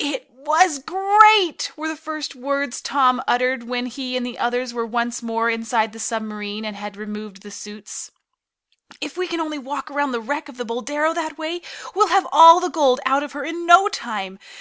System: none